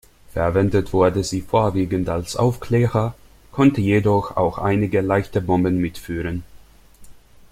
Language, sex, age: German, male, 19-29